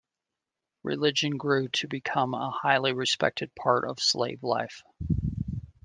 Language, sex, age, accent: English, male, 50-59, United States English